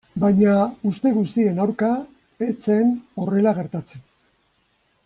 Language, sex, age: Basque, male, 50-59